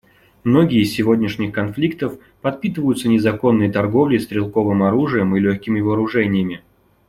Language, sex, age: Russian, male, 30-39